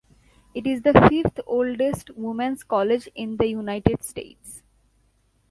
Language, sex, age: English, female, 19-29